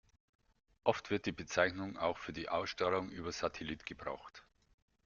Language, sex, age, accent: German, male, 50-59, Deutschland Deutsch